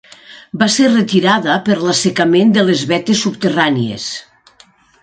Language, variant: Catalan, Nord-Occidental